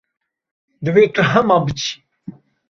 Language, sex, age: Kurdish, male, 19-29